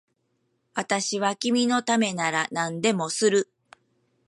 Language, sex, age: Japanese, female, 50-59